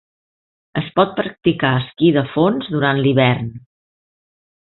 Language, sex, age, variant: Catalan, female, 40-49, Central